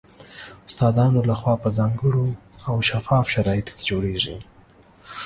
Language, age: Pashto, 30-39